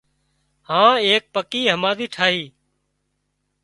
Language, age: Wadiyara Koli, 40-49